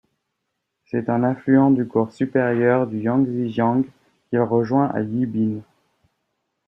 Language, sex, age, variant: French, male, 19-29, Français de métropole